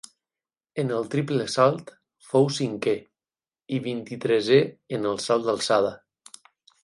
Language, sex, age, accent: Catalan, male, 30-39, valencià; valencià meridional